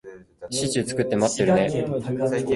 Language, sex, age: Japanese, male, under 19